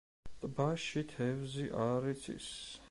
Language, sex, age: Georgian, male, 30-39